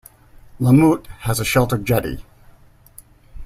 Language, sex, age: English, male, 40-49